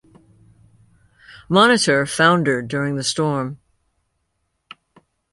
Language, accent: English, United States English